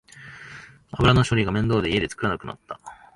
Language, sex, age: Japanese, male, 19-29